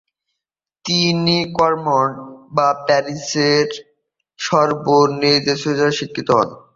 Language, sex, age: Bengali, male, 19-29